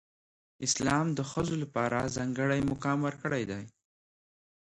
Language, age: Pashto, 19-29